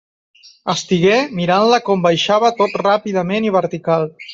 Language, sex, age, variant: Catalan, male, 30-39, Central